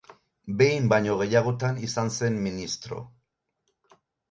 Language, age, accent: Basque, 60-69, Erdialdekoa edo Nafarra (Gipuzkoa, Nafarroa)